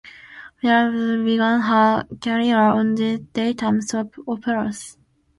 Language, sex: English, female